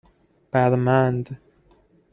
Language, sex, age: Persian, male, 19-29